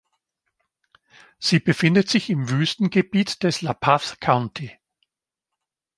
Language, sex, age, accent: German, male, 50-59, Österreichisches Deutsch